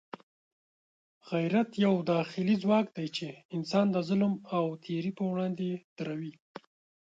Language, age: Pashto, 19-29